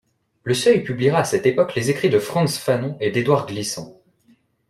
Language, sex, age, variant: French, male, 19-29, Français de métropole